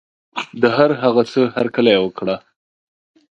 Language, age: Pashto, 30-39